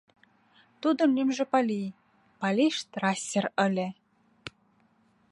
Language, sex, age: Mari, female, 19-29